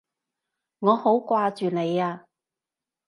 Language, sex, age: Cantonese, female, 30-39